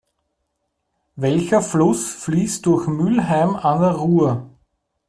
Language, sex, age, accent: German, male, 30-39, Österreichisches Deutsch